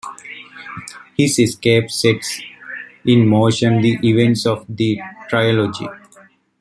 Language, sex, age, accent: English, male, 19-29, United States English